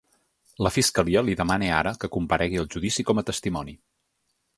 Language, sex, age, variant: Catalan, male, 30-39, Nord-Occidental